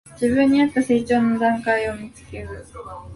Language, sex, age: Japanese, female, 19-29